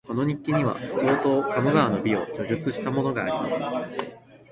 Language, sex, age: Japanese, male, 19-29